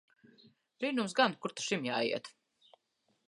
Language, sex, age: Latvian, female, 30-39